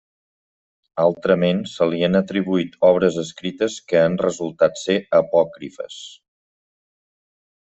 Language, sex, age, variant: Catalan, male, 40-49, Central